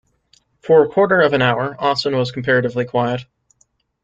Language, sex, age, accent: English, male, 19-29, United States English